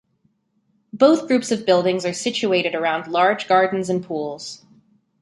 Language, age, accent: English, 19-29, United States English